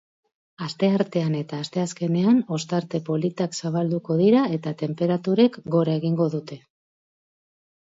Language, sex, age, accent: Basque, female, 40-49, Mendebalekoa (Araba, Bizkaia, Gipuzkoako mendebaleko herri batzuk)